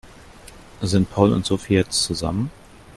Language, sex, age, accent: German, male, 40-49, Deutschland Deutsch